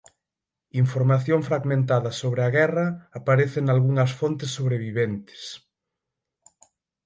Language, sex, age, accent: Galician, male, 19-29, Atlántico (seseo e gheada); Normativo (estándar)